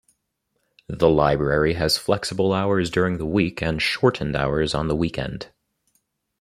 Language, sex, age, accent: English, male, 19-29, United States English